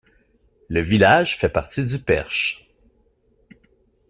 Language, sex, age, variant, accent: French, male, 50-59, Français d'Amérique du Nord, Français du Canada